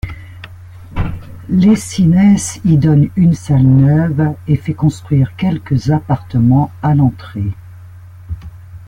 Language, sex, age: French, female, 60-69